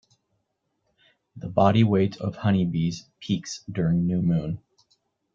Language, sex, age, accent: English, male, 40-49, United States English